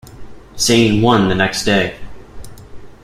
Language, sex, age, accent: English, male, 19-29, United States English